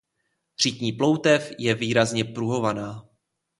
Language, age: Czech, 19-29